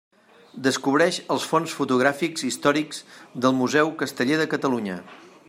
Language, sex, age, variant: Catalan, male, 50-59, Central